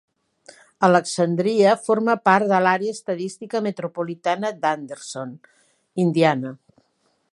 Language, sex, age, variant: Catalan, female, 60-69, Central